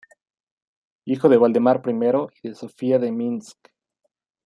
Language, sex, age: Spanish, male, 19-29